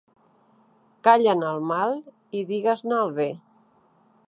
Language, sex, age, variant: Catalan, female, 50-59, Central